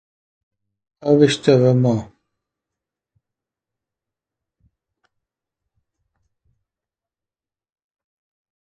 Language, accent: English, India and South Asia (India, Pakistan, Sri Lanka)